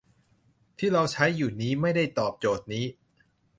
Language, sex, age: Thai, male, 19-29